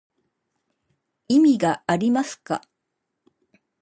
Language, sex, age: Japanese, female, 60-69